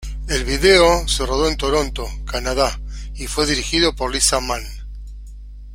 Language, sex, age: Spanish, male, 50-59